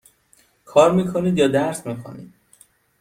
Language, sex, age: Persian, male, 19-29